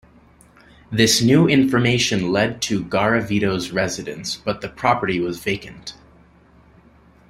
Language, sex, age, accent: English, male, under 19, United States English